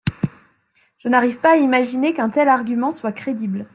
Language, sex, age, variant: French, female, 19-29, Français de métropole